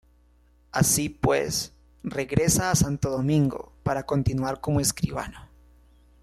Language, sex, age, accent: Spanish, male, 19-29, Caribe: Cuba, Venezuela, Puerto Rico, República Dominicana, Panamá, Colombia caribeña, México caribeño, Costa del golfo de México